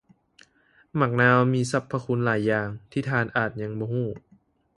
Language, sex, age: Lao, male, 19-29